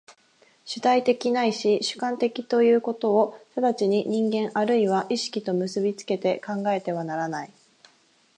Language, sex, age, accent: Japanese, female, 19-29, 関東